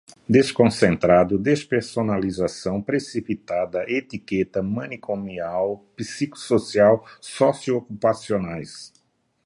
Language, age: Portuguese, 60-69